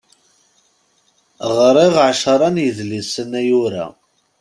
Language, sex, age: Kabyle, male, 30-39